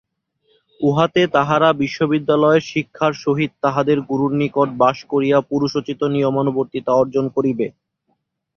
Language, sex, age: Bengali, male, 19-29